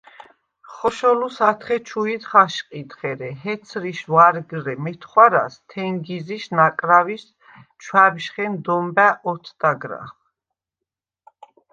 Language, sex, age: Svan, female, 50-59